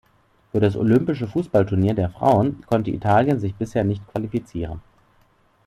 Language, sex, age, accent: German, male, 30-39, Deutschland Deutsch